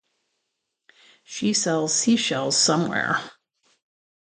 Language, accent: English, United States English